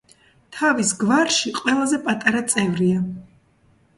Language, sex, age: Georgian, female, 30-39